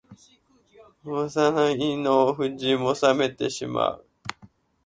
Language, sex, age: Japanese, male, 19-29